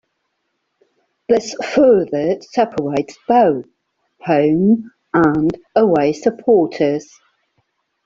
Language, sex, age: English, female, 40-49